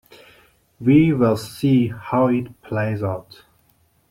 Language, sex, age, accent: English, male, 19-29, United States English